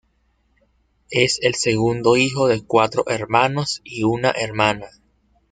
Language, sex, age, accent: Spanish, male, 19-29, Caribe: Cuba, Venezuela, Puerto Rico, República Dominicana, Panamá, Colombia caribeña, México caribeño, Costa del golfo de México